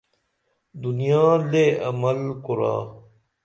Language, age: Dameli, 40-49